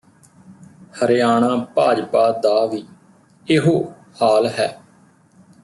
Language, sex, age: Punjabi, male, 30-39